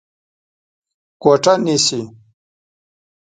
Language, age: Pashto, 40-49